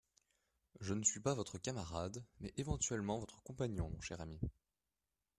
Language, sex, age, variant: French, male, under 19, Français de métropole